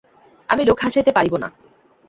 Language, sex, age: Bengali, female, 19-29